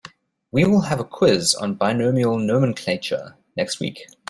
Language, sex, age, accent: English, male, 30-39, Southern African (South Africa, Zimbabwe, Namibia)